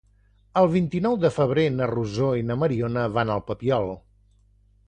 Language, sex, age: Catalan, male, 50-59